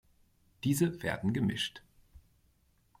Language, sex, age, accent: German, male, 40-49, Deutschland Deutsch